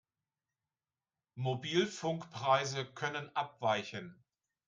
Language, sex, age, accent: German, male, 60-69, Deutschland Deutsch